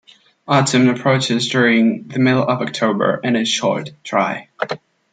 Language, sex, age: English, male, 19-29